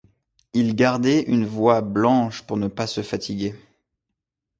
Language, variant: French, Français de métropole